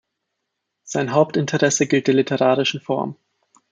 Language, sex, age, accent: German, male, 19-29, Österreichisches Deutsch